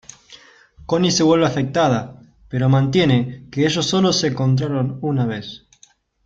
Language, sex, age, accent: Spanish, male, 19-29, Rioplatense: Argentina, Uruguay, este de Bolivia, Paraguay